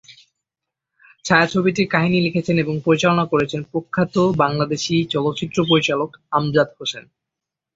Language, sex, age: Bengali, male, 19-29